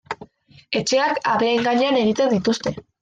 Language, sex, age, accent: Basque, female, under 19, Erdialdekoa edo Nafarra (Gipuzkoa, Nafarroa)